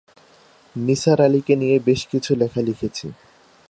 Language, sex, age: Bengali, male, 19-29